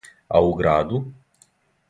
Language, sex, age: Serbian, male, 19-29